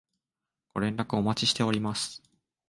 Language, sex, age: Japanese, male, 19-29